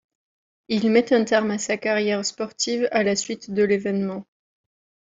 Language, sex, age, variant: French, female, 30-39, Français de métropole